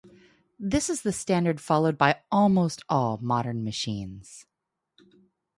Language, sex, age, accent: English, male, 40-49, United States English